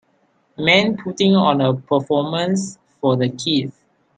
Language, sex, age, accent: English, male, 19-29, Malaysian English